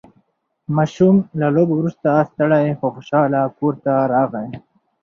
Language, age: Pashto, 19-29